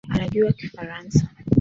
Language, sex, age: Swahili, female, 19-29